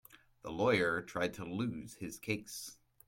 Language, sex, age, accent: English, male, 30-39, United States English